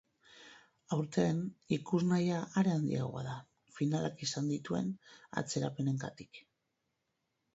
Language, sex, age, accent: Basque, female, 40-49, Mendebalekoa (Araba, Bizkaia, Gipuzkoako mendebaleko herri batzuk)